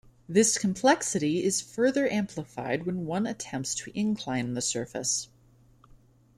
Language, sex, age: English, female, 19-29